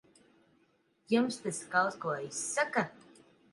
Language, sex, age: Latvian, female, 30-39